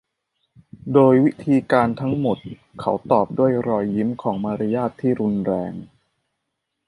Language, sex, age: Thai, male, 30-39